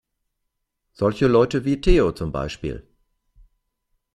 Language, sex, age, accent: German, male, 50-59, Deutschland Deutsch